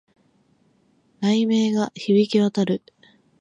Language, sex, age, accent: Japanese, female, 19-29, 標準語